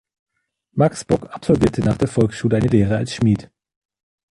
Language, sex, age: German, male, 40-49